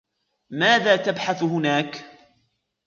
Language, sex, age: Arabic, male, 19-29